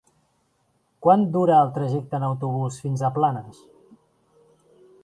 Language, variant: Catalan, Central